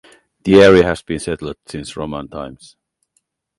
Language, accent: English, United States English